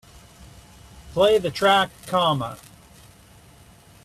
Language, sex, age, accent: English, male, 50-59, United States English